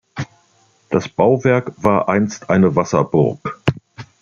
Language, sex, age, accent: German, male, 60-69, Deutschland Deutsch